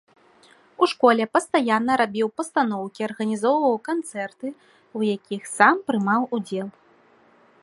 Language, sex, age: Belarusian, female, 19-29